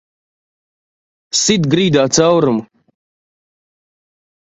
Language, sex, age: Latvian, male, 19-29